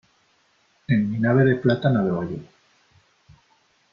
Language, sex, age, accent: Spanish, male, 30-39, España: Norte peninsular (Asturias, Castilla y León, Cantabria, País Vasco, Navarra, Aragón, La Rioja, Guadalajara, Cuenca)